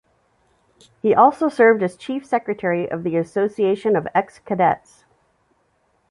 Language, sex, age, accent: English, female, 50-59, United States English